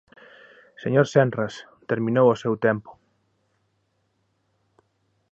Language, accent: Galician, Oriental (común en zona oriental)